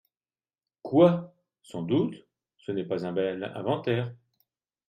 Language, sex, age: French, male, 50-59